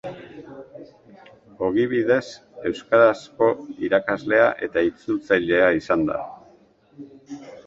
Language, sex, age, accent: Basque, male, 50-59, Mendebalekoa (Araba, Bizkaia, Gipuzkoako mendebaleko herri batzuk)